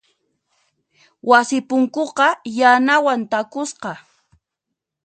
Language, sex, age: Puno Quechua, female, 30-39